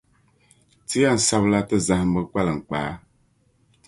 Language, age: Dagbani, 30-39